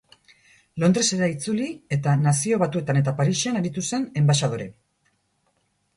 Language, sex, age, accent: Basque, female, 40-49, Erdialdekoa edo Nafarra (Gipuzkoa, Nafarroa)